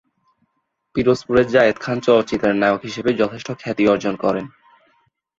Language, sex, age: Bengali, male, 19-29